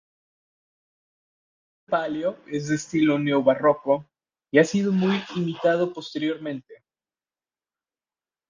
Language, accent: Spanish, México